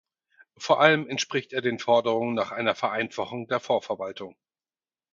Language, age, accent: German, 40-49, Deutschland Deutsch